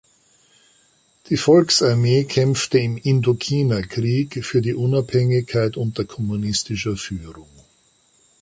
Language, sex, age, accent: German, male, 60-69, Österreichisches Deutsch